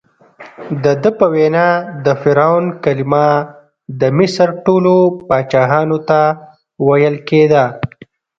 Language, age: Pashto, 30-39